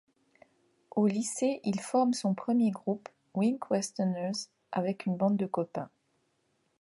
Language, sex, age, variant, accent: French, female, 40-49, Français d'Europe, Français de Suisse